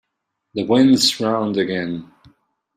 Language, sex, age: English, male, 19-29